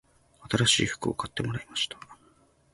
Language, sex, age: Japanese, male, 19-29